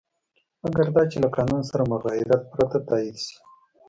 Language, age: Pashto, 40-49